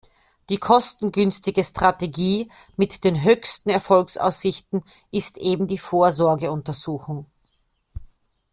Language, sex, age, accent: German, female, 50-59, Österreichisches Deutsch